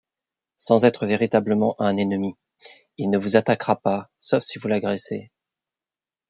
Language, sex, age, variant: French, male, 50-59, Français de métropole